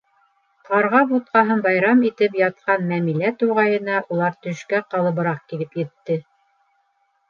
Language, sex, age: Bashkir, female, 40-49